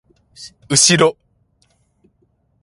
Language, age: Japanese, 19-29